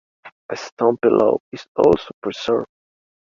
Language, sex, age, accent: English, male, 19-29, United States English